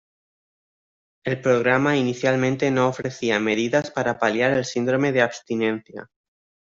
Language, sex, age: Spanish, male, 19-29